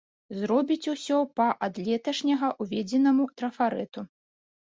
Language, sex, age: Belarusian, female, 30-39